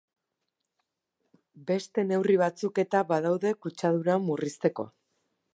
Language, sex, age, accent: Basque, female, 30-39, Mendebalekoa (Araba, Bizkaia, Gipuzkoako mendebaleko herri batzuk)